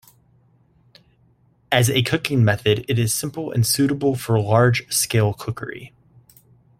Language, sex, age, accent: English, male, 30-39, United States English